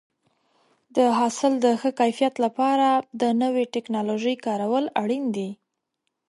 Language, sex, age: Pashto, female, 19-29